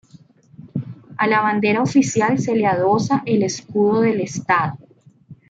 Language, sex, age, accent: Spanish, female, 30-39, Caribe: Cuba, Venezuela, Puerto Rico, República Dominicana, Panamá, Colombia caribeña, México caribeño, Costa del golfo de México